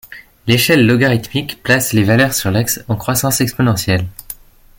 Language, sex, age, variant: French, male, 19-29, Français de métropole